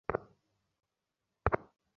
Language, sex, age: Bengali, male, 19-29